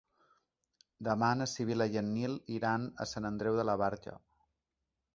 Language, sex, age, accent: Catalan, male, 40-49, balear; central